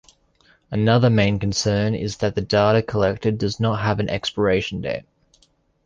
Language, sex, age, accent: English, male, under 19, Australian English